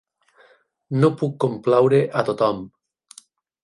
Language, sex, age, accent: Catalan, male, 30-39, valencià; valencià meridional